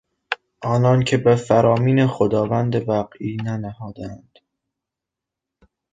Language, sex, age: Persian, male, under 19